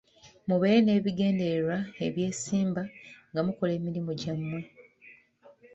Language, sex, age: Ganda, female, 19-29